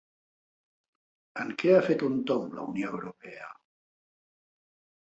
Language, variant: Catalan, Central